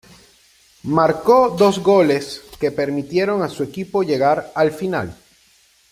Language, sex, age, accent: Spanish, male, 30-39, Caribe: Cuba, Venezuela, Puerto Rico, República Dominicana, Panamá, Colombia caribeña, México caribeño, Costa del golfo de México